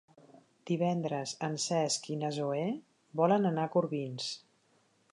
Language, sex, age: Catalan, female, 40-49